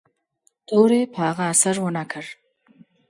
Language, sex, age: Pashto, female, 30-39